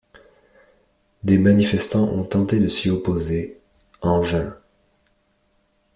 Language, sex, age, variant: French, male, 30-39, Français de métropole